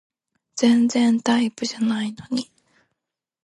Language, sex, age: Japanese, female, 19-29